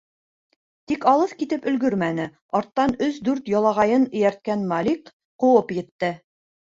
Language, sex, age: Bashkir, female, 30-39